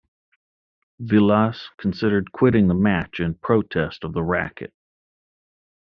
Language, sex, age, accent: English, male, 40-49, United States English